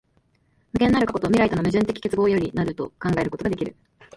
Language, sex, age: Japanese, female, 19-29